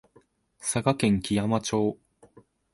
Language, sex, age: Japanese, male, 19-29